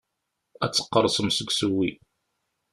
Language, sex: Kabyle, male